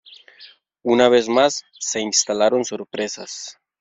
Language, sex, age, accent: Spanish, male, 30-39, América central